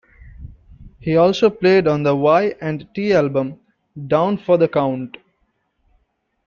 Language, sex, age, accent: English, male, 19-29, India and South Asia (India, Pakistan, Sri Lanka)